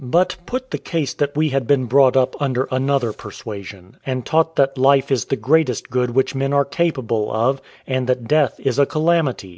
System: none